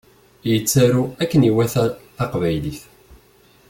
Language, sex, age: Kabyle, male, 30-39